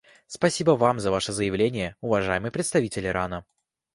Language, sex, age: Russian, male, 19-29